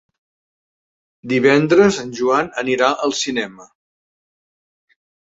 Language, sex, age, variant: Catalan, male, 60-69, Central